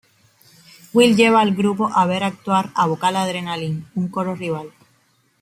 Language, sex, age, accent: Spanish, female, 19-29, Caribe: Cuba, Venezuela, Puerto Rico, República Dominicana, Panamá, Colombia caribeña, México caribeño, Costa del golfo de México